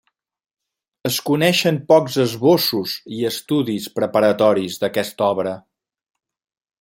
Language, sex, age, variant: Catalan, male, 50-59, Central